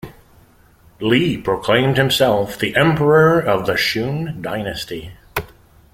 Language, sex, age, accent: English, male, 50-59, United States English